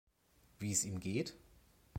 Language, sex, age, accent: German, male, 30-39, Deutschland Deutsch